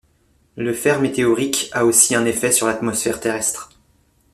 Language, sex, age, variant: French, male, 30-39, Français de métropole